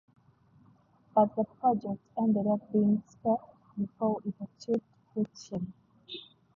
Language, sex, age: English, female, 19-29